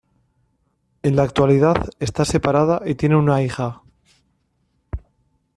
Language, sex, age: Spanish, male, 50-59